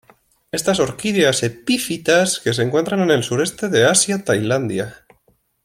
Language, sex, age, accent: Spanish, male, 30-39, España: Norte peninsular (Asturias, Castilla y León, Cantabria, País Vasco, Navarra, Aragón, La Rioja, Guadalajara, Cuenca)